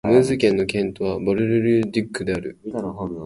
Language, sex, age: Japanese, male, 19-29